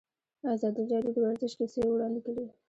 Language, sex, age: Pashto, female, 19-29